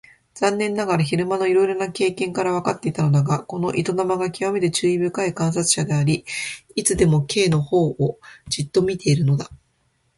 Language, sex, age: Japanese, female, 40-49